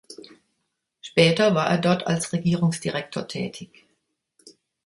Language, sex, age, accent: German, female, 60-69, Deutschland Deutsch